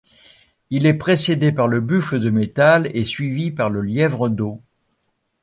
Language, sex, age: French, male, 70-79